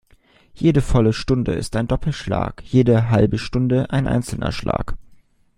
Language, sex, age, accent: German, male, 19-29, Deutschland Deutsch